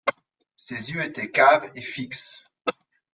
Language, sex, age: French, male, 40-49